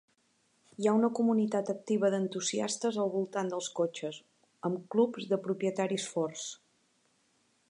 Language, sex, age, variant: Catalan, female, 40-49, Central